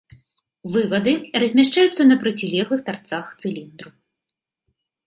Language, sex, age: Belarusian, female, 30-39